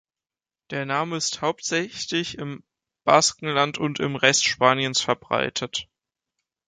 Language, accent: German, Deutschland Deutsch